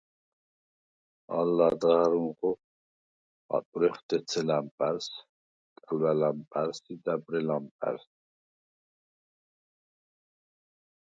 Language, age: Svan, 30-39